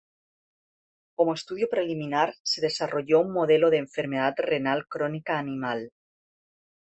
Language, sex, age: Spanish, female, 40-49